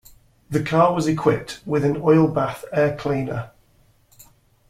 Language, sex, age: English, male, 40-49